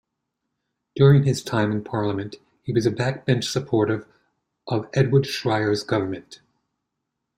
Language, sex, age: English, male, 60-69